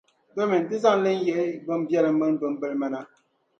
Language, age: Dagbani, 19-29